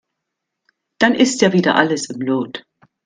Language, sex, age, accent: German, female, 50-59, Deutschland Deutsch